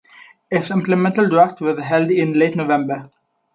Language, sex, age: English, male, 19-29